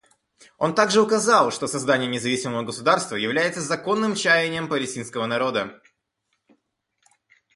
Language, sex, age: Russian, male, under 19